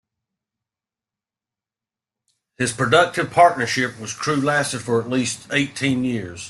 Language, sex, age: English, male, 50-59